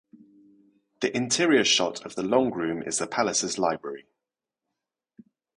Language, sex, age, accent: English, male, 30-39, England English